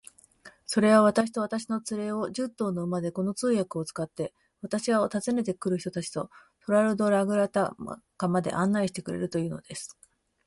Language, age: Japanese, 40-49